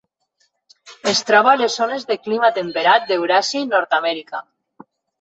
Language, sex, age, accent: Catalan, female, 30-39, valencià